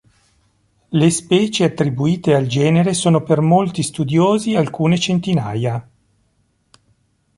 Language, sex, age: Italian, male, 40-49